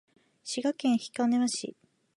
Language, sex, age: Japanese, female, 19-29